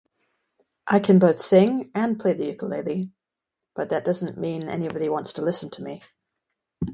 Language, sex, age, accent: English, female, 50-59, United States English; England English